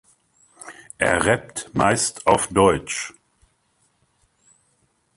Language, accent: German, Deutschland Deutsch